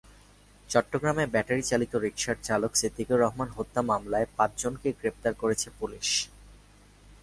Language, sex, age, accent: Bengali, male, 19-29, শুদ্ধ